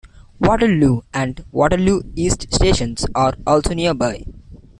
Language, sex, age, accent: English, male, 19-29, India and South Asia (India, Pakistan, Sri Lanka)